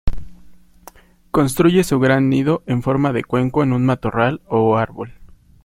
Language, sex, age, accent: Spanish, male, 19-29, México